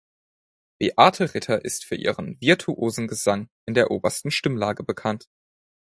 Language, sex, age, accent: German, male, under 19, Deutschland Deutsch